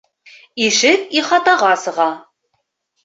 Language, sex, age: Bashkir, female, 30-39